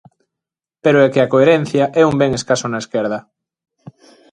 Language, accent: Galician, Normativo (estándar)